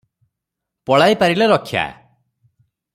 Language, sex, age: Odia, male, 30-39